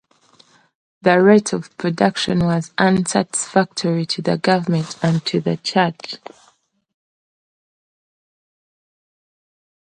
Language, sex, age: English, female, 19-29